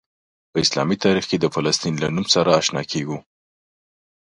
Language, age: Pashto, 30-39